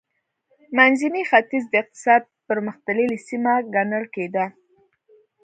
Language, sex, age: Pashto, female, 19-29